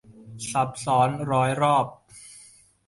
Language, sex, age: Thai, male, 19-29